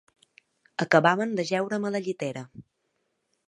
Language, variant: Catalan, Balear